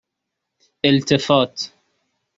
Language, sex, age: Persian, male, 19-29